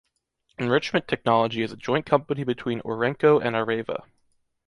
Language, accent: English, United States English